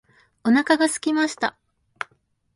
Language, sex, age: Japanese, female, 19-29